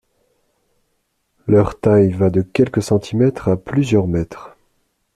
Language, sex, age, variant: French, male, 30-39, Français de métropole